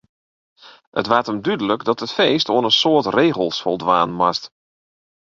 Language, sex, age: Western Frisian, male, 40-49